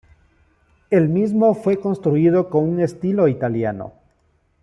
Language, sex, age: Spanish, male, 50-59